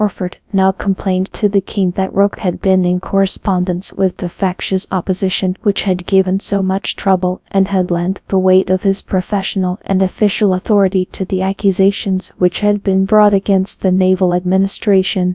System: TTS, GradTTS